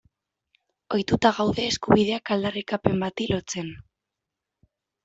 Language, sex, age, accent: Basque, female, 19-29, Mendebalekoa (Araba, Bizkaia, Gipuzkoako mendebaleko herri batzuk)